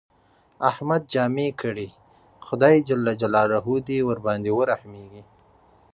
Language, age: Pashto, 19-29